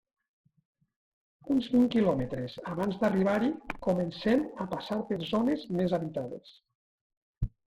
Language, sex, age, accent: Catalan, male, 50-59, valencià